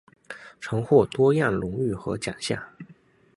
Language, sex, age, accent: Chinese, male, 19-29, 出生地：福建省